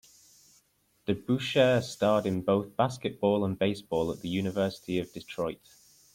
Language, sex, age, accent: English, male, 19-29, England English